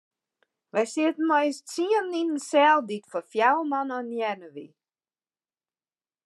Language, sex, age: Western Frisian, female, 50-59